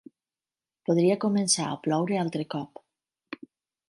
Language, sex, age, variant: Catalan, female, 40-49, Nord-Occidental